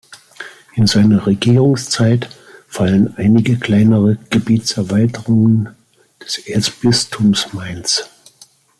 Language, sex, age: German, male, 60-69